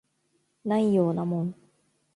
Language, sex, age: Japanese, female, 30-39